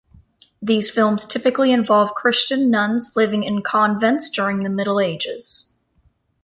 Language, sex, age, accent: English, female, 19-29, United States English